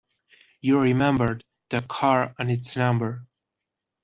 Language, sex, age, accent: English, male, 19-29, United States English